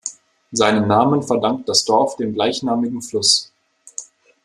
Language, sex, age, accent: German, male, 19-29, Deutschland Deutsch